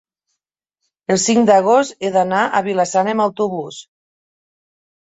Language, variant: Catalan, Nord-Occidental